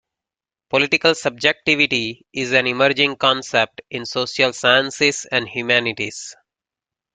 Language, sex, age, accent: English, male, 40-49, United States English